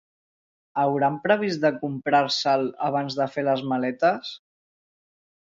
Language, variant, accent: Catalan, Central, central